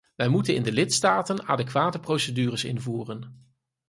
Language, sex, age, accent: Dutch, male, 30-39, Nederlands Nederlands